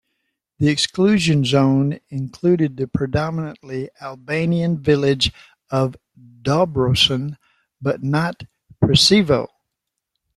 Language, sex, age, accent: English, male, 90+, United States English